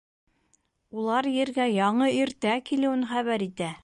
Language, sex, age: Bashkir, female, 50-59